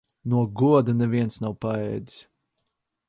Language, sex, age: Latvian, male, 19-29